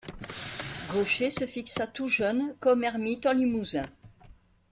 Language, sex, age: French, female, 60-69